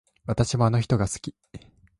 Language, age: Japanese, 19-29